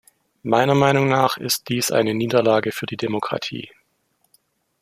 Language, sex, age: German, male, 30-39